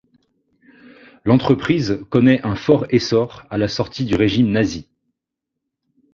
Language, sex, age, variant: French, male, 30-39, Français de métropole